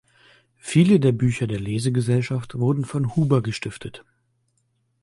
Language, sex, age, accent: German, male, 19-29, Deutschland Deutsch